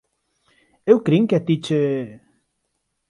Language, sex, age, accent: Galician, male, 50-59, Neofalante